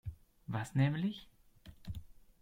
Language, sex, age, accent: German, male, 30-39, Deutschland Deutsch